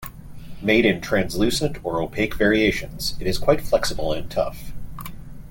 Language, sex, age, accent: English, male, 40-49, United States English